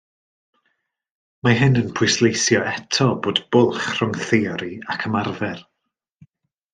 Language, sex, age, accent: Welsh, male, 30-39, Y Deyrnas Unedig Cymraeg